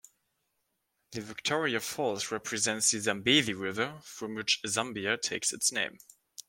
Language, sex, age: English, male, 19-29